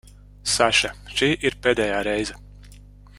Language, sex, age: Latvian, male, 30-39